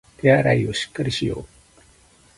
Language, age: Japanese, 60-69